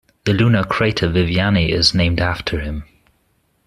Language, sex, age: English, male, 30-39